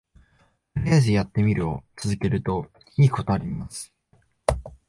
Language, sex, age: Japanese, male, 19-29